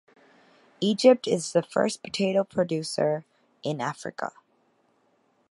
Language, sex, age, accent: English, female, 30-39, United States English